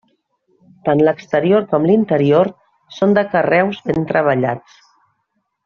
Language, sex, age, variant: Catalan, female, 40-49, Central